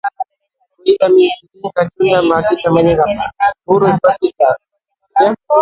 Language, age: Loja Highland Quichua, 40-49